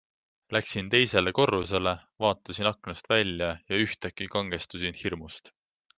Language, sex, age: Estonian, male, 19-29